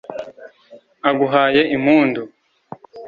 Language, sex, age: Kinyarwanda, male, 19-29